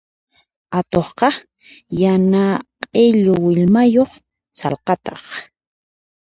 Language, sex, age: Puno Quechua, female, 30-39